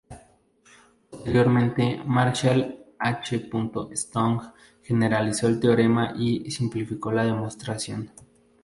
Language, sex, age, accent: Spanish, male, 19-29, México